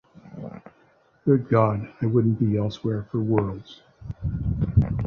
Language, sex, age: English, male, 70-79